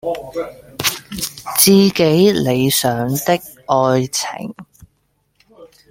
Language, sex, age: Chinese, male, 19-29